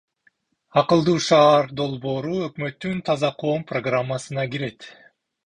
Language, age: Kyrgyz, 40-49